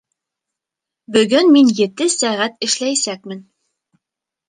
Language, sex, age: Bashkir, female, 19-29